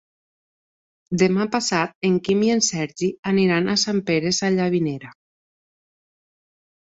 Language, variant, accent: Catalan, Septentrional, Ebrenc; occidental